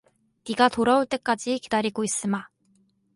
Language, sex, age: Korean, female, 19-29